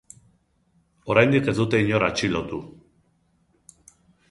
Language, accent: Basque, Mendebalekoa (Araba, Bizkaia, Gipuzkoako mendebaleko herri batzuk)